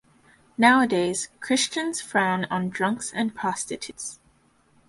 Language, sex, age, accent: English, female, 19-29, United States English